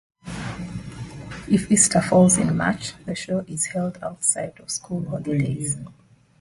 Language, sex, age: English, female, 30-39